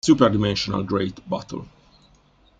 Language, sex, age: Italian, male, 50-59